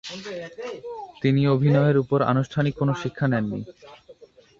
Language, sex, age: Bengali, male, 19-29